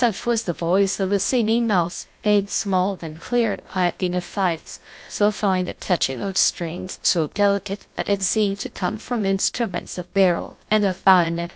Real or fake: fake